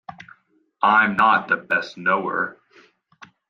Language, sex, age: English, male, 19-29